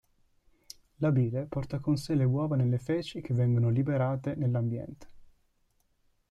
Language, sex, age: Italian, male, 19-29